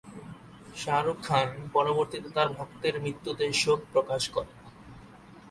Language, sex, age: Bengali, male, 19-29